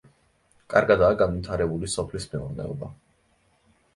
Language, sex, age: Georgian, male, 19-29